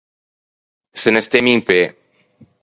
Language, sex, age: Ligurian, male, 30-39